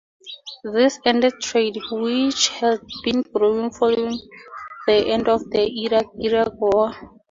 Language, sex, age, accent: English, female, 19-29, Southern African (South Africa, Zimbabwe, Namibia)